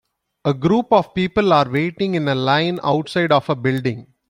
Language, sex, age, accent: English, male, 40-49, India and South Asia (India, Pakistan, Sri Lanka)